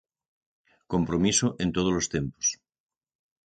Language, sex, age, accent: Galician, male, 60-69, Atlántico (seseo e gheada)